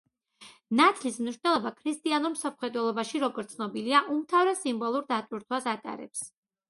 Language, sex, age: Georgian, female, 30-39